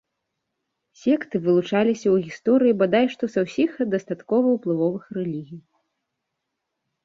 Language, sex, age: Belarusian, female, 40-49